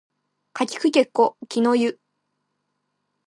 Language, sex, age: Japanese, female, under 19